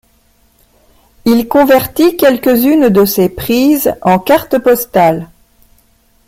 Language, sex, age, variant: French, female, 50-59, Français de métropole